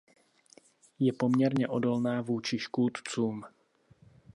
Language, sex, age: Czech, male, 30-39